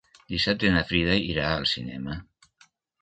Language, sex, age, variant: Catalan, male, 60-69, Nord-Occidental